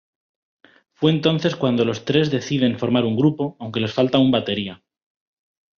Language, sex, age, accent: Spanish, male, 19-29, España: Centro-Sur peninsular (Madrid, Toledo, Castilla-La Mancha)